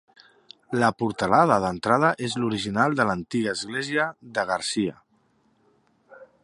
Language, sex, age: Catalan, male, 30-39